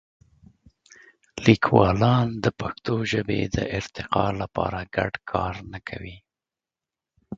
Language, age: Pashto, 30-39